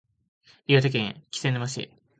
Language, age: Japanese, 19-29